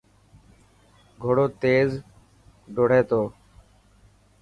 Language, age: Dhatki, 30-39